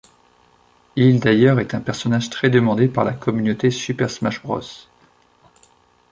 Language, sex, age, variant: French, male, 30-39, Français de métropole